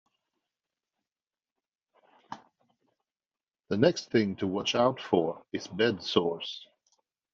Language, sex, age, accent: English, male, 50-59, England English